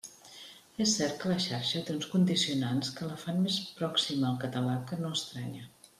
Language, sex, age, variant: Catalan, female, 50-59, Central